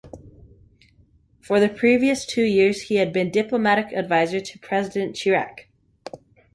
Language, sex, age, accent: English, male, under 19, United States English